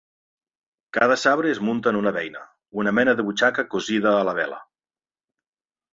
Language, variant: Catalan, Central